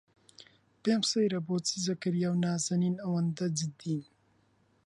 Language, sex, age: Central Kurdish, male, 19-29